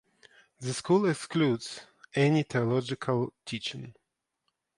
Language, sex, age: English, male, 30-39